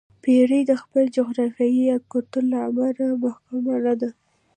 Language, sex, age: Pashto, female, 19-29